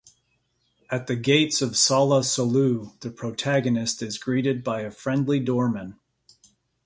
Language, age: English, 50-59